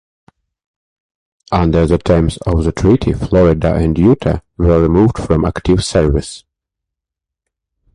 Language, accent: English, Scottish English